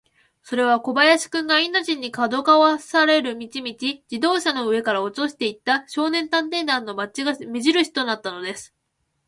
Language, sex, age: Japanese, female, 19-29